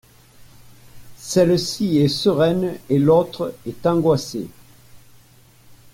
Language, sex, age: French, male, 60-69